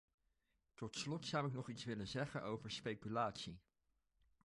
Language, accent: Dutch, Nederlands Nederlands